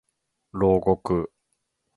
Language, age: Japanese, 40-49